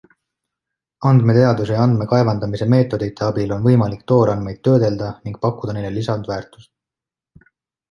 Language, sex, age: Estonian, male, 19-29